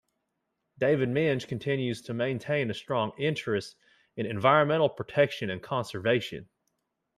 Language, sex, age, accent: English, male, 19-29, United States English